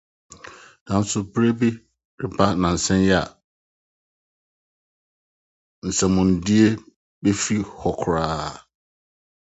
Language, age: Akan, 60-69